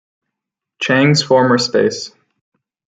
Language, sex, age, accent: English, male, 19-29, United States English